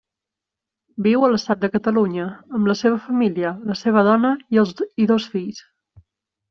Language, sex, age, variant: Catalan, female, 30-39, Balear